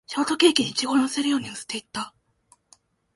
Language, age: Japanese, 19-29